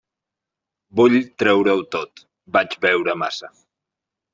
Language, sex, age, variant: Catalan, male, 40-49, Central